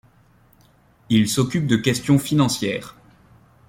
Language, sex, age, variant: French, male, 19-29, Français de métropole